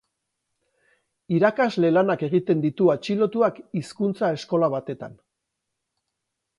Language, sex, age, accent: Basque, male, 40-49, Mendebalekoa (Araba, Bizkaia, Gipuzkoako mendebaleko herri batzuk)